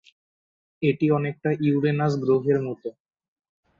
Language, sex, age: Bengali, male, under 19